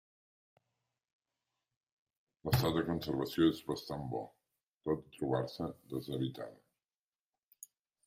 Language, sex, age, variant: Catalan, male, 50-59, Septentrional